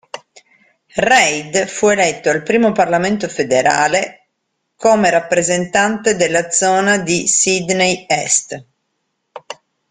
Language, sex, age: Italian, female, 50-59